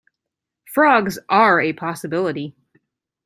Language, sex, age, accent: English, female, 19-29, United States English